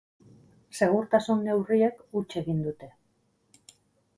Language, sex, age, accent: Basque, female, 50-59, Erdialdekoa edo Nafarra (Gipuzkoa, Nafarroa)